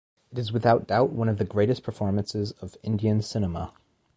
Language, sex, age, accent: English, male, 19-29, United States English